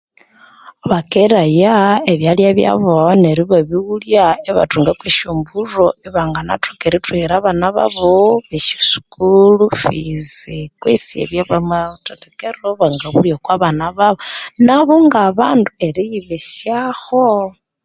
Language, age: Konzo, 19-29